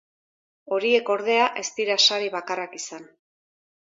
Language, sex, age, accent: Basque, female, 50-59, Erdialdekoa edo Nafarra (Gipuzkoa, Nafarroa)